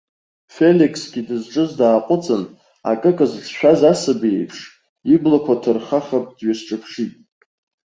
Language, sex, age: Abkhazian, male, 19-29